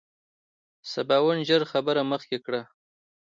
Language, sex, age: Pashto, male, 30-39